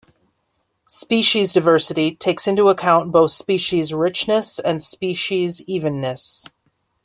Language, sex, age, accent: English, female, 40-49, United States English